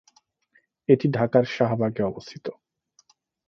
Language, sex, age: Bengali, male, 30-39